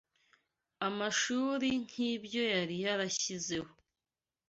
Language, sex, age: Kinyarwanda, female, 19-29